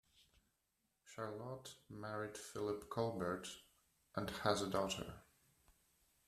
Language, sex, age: English, male, 30-39